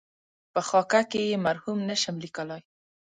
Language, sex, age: Pashto, female, 19-29